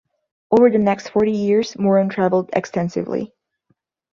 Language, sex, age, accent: English, female, 19-29, United States English